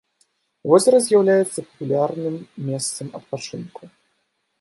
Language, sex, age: Belarusian, male, 19-29